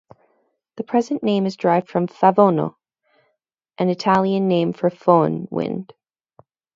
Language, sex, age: English, female, 19-29